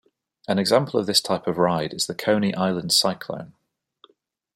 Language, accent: English, England English